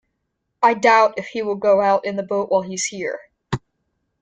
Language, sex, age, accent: English, female, under 19, United States English